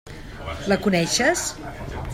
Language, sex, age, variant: Catalan, female, 50-59, Central